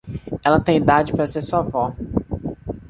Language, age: Portuguese, under 19